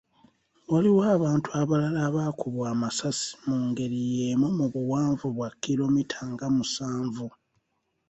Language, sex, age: Ganda, male, 30-39